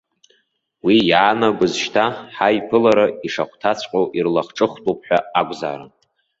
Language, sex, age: Abkhazian, male, under 19